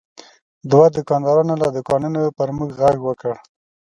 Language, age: Pashto, 30-39